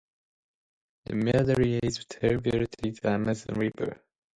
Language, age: English, 19-29